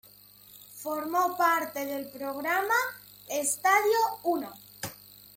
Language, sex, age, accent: Spanish, female, under 19, España: Centro-Sur peninsular (Madrid, Toledo, Castilla-La Mancha)